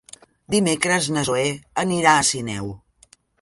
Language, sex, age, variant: Catalan, female, 50-59, Central